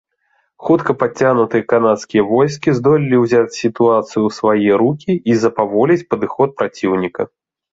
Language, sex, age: Belarusian, male, 30-39